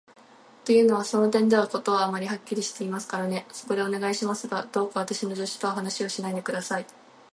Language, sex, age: Japanese, female, 19-29